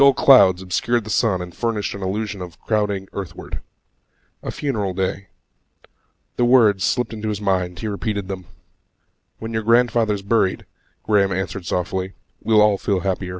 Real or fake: real